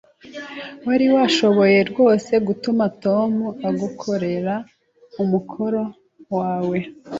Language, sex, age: Kinyarwanda, female, 19-29